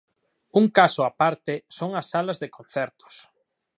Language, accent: Galician, Normativo (estándar)